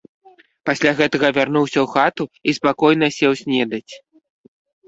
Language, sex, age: Belarusian, male, 30-39